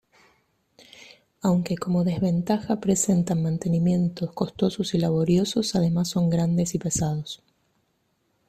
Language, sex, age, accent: Spanish, female, 40-49, Rioplatense: Argentina, Uruguay, este de Bolivia, Paraguay